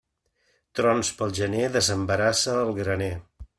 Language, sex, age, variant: Catalan, male, 50-59, Central